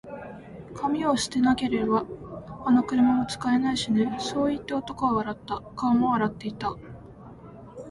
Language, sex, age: Japanese, female, 19-29